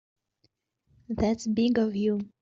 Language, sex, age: English, female, 19-29